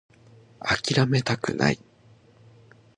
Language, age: Japanese, 19-29